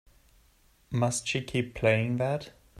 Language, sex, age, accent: English, male, 19-29, United States English